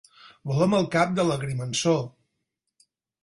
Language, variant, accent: Catalan, Balear, balear